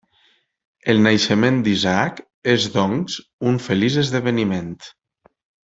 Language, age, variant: Catalan, 30-39, Nord-Occidental